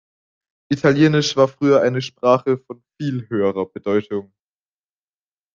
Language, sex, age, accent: German, male, under 19, Deutschland Deutsch